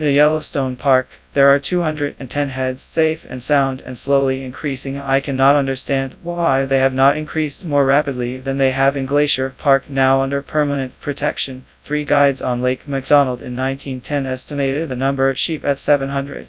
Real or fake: fake